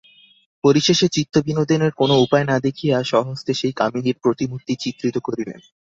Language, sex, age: Bengali, male, 19-29